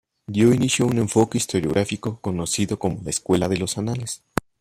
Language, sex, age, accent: Spanish, male, 19-29, México